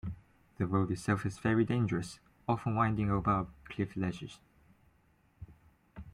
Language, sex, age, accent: English, male, 19-29, England English